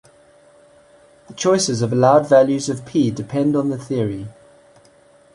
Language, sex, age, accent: English, male, 40-49, Southern African (South Africa, Zimbabwe, Namibia)